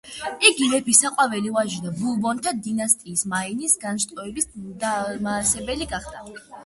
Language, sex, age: Georgian, female, 90+